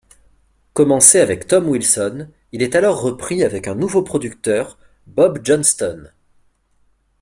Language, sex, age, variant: French, male, 19-29, Français de métropole